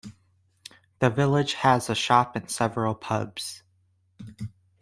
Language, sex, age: English, male, under 19